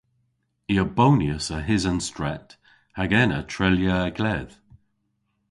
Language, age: Cornish, 50-59